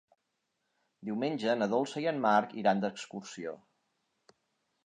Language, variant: Catalan, Central